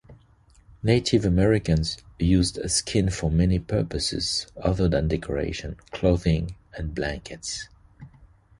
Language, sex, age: English, male, 50-59